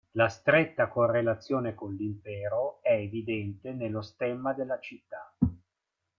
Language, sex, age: Italian, male, 50-59